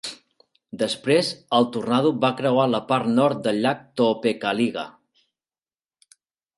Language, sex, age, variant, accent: Catalan, male, 40-49, Central, Garrotxi